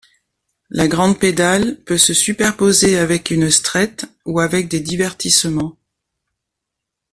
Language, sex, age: French, female, 60-69